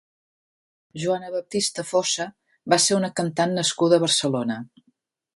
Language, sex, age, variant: Catalan, female, 50-59, Central